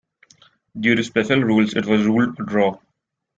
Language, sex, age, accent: English, male, 19-29, India and South Asia (India, Pakistan, Sri Lanka)